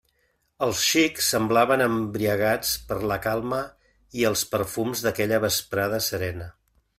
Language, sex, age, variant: Catalan, male, 50-59, Central